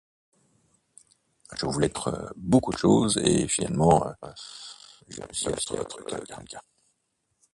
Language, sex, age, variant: French, male, 50-59, Français de métropole